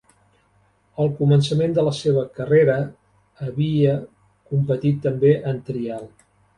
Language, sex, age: Catalan, male, 60-69